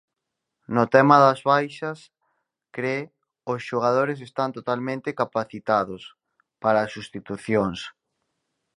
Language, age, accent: Galician, under 19, Oriental (común en zona oriental)